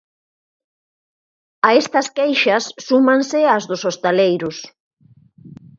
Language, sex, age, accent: Galician, female, 40-49, Normativo (estándar)